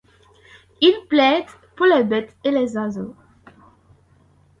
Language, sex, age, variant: French, female, 19-29, Français de métropole